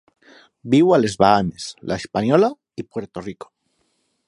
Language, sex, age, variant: Catalan, male, 40-49, Valencià meridional